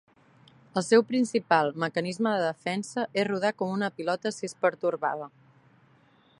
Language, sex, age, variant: Catalan, female, 19-29, Central